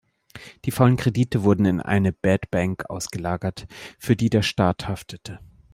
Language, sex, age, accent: German, male, 30-39, Deutschland Deutsch